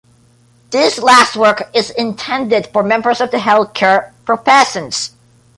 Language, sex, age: English, male, 19-29